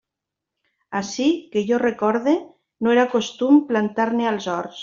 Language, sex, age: Catalan, female, 50-59